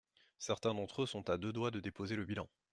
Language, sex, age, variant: French, male, 30-39, Français de métropole